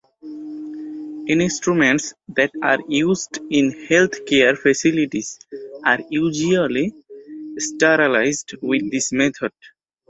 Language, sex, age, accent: English, male, 19-29, United States English; England English